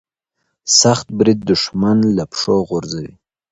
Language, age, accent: Pashto, 19-29, معیاري پښتو